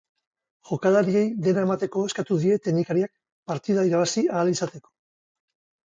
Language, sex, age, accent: Basque, male, 50-59, Mendebalekoa (Araba, Bizkaia, Gipuzkoako mendebaleko herri batzuk)